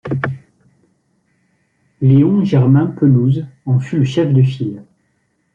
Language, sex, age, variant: French, male, 30-39, Français de métropole